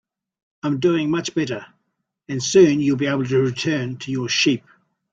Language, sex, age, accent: English, male, 60-69, New Zealand English